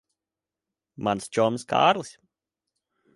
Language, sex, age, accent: Latvian, male, 30-39, bez akcenta